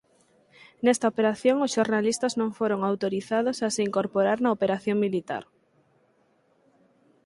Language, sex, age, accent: Galician, female, 19-29, Oriental (común en zona oriental)